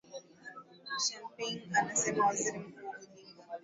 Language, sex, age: Swahili, female, 19-29